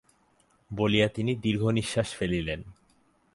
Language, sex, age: Bengali, male, 19-29